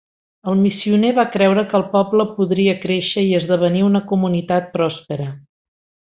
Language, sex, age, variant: Catalan, female, 60-69, Central